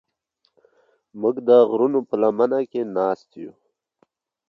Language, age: Pashto, 19-29